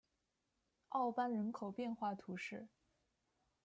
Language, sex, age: Chinese, female, 19-29